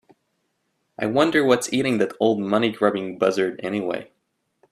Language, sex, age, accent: English, male, 19-29, United States English